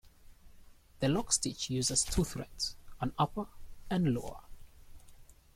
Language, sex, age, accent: English, male, 19-29, England English